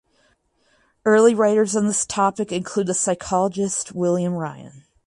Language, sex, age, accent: English, female, 19-29, United States English